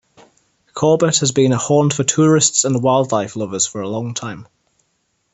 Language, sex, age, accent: English, male, 19-29, England English